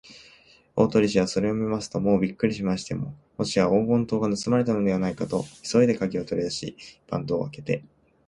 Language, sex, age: Japanese, male, 19-29